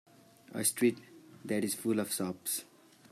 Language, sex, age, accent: English, male, 19-29, India and South Asia (India, Pakistan, Sri Lanka)